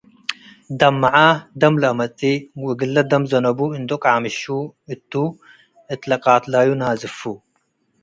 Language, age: Tigre, 19-29